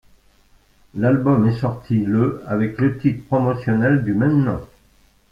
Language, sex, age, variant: French, male, 60-69, Français de métropole